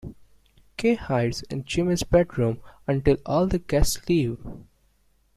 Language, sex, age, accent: English, male, 19-29, India and South Asia (India, Pakistan, Sri Lanka)